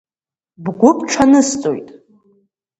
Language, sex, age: Abkhazian, female, under 19